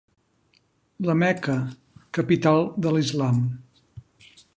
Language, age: Catalan, 60-69